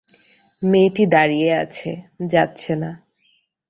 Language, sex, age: Bengali, female, 19-29